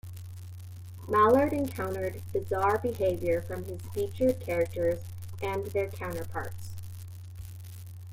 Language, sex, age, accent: English, female, 30-39, United States English